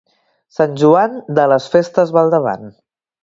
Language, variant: Catalan, Septentrional